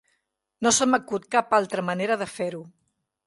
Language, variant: Catalan, Central